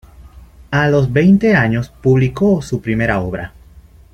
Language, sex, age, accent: Spanish, male, 19-29, Caribe: Cuba, Venezuela, Puerto Rico, República Dominicana, Panamá, Colombia caribeña, México caribeño, Costa del golfo de México